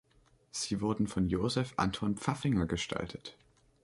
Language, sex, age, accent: German, male, under 19, Deutschland Deutsch